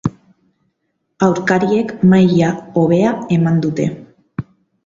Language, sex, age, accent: Basque, female, 30-39, Mendebalekoa (Araba, Bizkaia, Gipuzkoako mendebaleko herri batzuk)